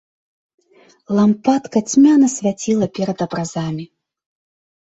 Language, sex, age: Belarusian, female, 19-29